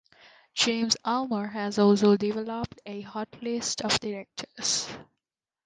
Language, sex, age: English, female, 19-29